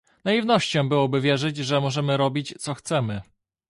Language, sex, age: Polish, male, 19-29